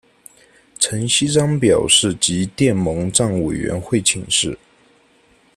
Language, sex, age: Chinese, male, 19-29